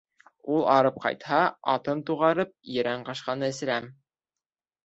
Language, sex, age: Bashkir, male, under 19